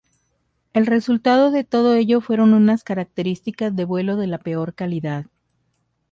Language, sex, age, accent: Spanish, female, 30-39, México